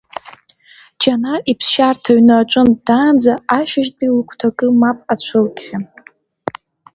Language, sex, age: Abkhazian, female, under 19